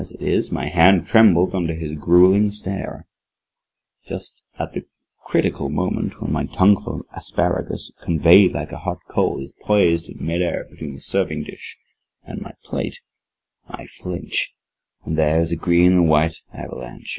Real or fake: real